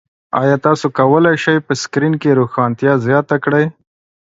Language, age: Pashto, 30-39